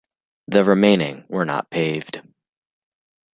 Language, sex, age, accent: English, female, under 19, United States English